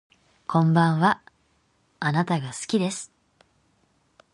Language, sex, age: Japanese, female, 19-29